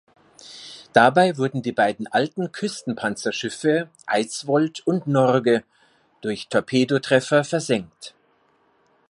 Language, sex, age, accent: German, male, 60-69, Österreichisches Deutsch